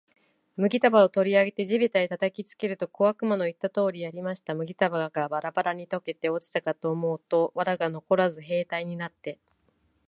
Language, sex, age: Japanese, female, 40-49